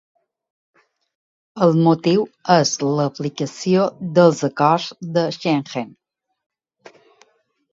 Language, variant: Catalan, Balear